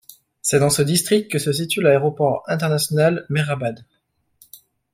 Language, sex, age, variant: French, male, 19-29, Français de métropole